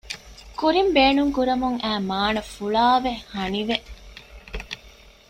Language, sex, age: Divehi, female, 19-29